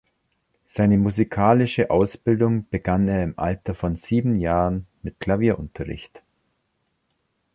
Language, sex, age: German, male, 40-49